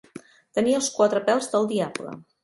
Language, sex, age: Catalan, female, 50-59